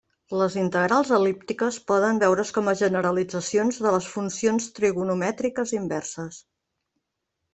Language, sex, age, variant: Catalan, female, 40-49, Central